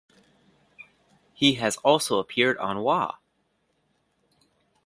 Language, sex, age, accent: English, male, 19-29, United States English